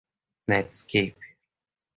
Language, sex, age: Portuguese, male, 30-39